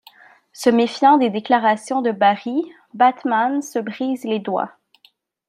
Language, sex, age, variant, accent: French, female, 19-29, Français d'Amérique du Nord, Français du Canada